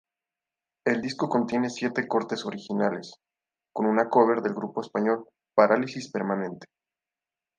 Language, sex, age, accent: Spanish, male, 19-29, México